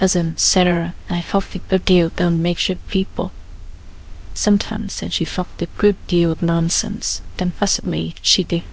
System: TTS, VITS